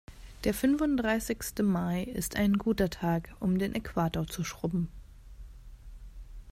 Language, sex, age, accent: German, female, 19-29, Deutschland Deutsch